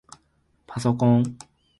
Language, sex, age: Japanese, male, under 19